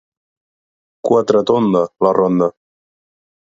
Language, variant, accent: Catalan, Central, central